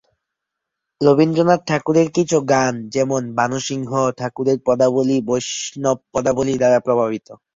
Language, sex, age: Bengali, male, under 19